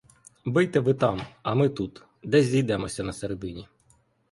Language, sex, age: Ukrainian, male, 19-29